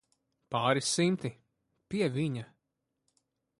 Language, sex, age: Latvian, male, 30-39